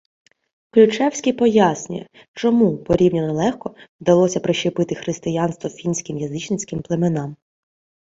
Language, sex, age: Ukrainian, female, 19-29